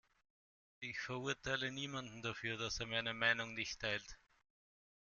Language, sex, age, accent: German, male, 30-39, Österreichisches Deutsch